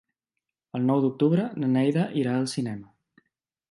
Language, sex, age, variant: Catalan, male, 30-39, Central